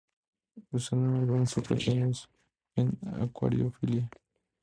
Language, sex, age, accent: Spanish, male, 19-29, México